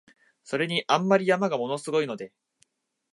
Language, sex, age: Japanese, male, 19-29